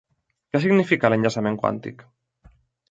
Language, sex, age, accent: Catalan, male, 19-29, valencià